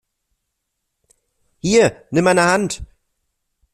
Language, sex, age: German, male, 30-39